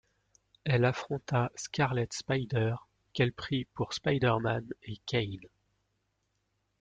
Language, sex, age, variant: French, male, 19-29, Français de métropole